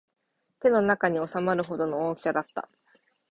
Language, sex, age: Japanese, female, 19-29